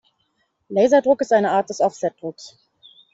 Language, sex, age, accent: German, female, 19-29, Deutschland Deutsch